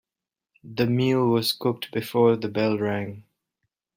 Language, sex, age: English, male, 19-29